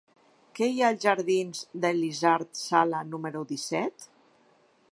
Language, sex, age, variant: Catalan, female, 50-59, Central